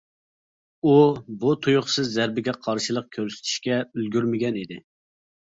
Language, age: Uyghur, 19-29